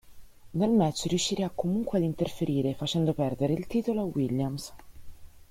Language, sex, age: Italian, female, 19-29